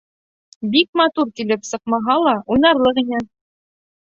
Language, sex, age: Bashkir, female, 19-29